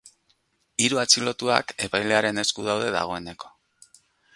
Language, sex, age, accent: Basque, male, 40-49, Erdialdekoa edo Nafarra (Gipuzkoa, Nafarroa)